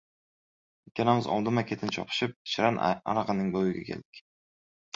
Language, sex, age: Uzbek, male, 19-29